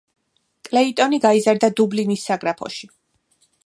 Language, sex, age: Georgian, female, 40-49